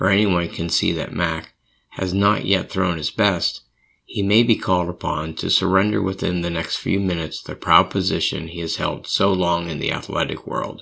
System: none